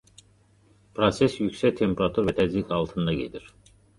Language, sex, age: Azerbaijani, male, 30-39